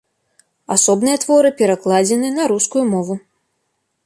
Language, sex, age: Belarusian, female, 19-29